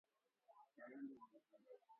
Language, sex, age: Swahili, male, 19-29